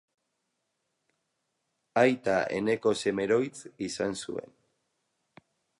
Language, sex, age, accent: Basque, male, 30-39, Mendebalekoa (Araba, Bizkaia, Gipuzkoako mendebaleko herri batzuk)